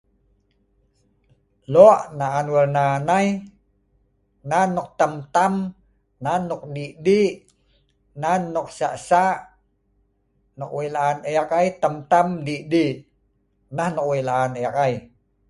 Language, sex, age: Sa'ban, male, 50-59